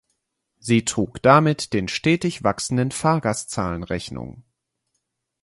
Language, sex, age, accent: German, male, 30-39, Deutschland Deutsch